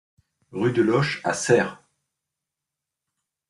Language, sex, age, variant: French, male, 30-39, Français de métropole